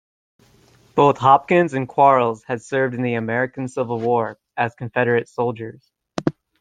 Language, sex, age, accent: English, male, 30-39, United States English